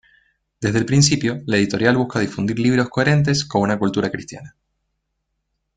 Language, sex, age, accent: Spanish, male, 30-39, Chileno: Chile, Cuyo